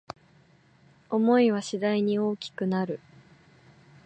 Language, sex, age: Japanese, female, 19-29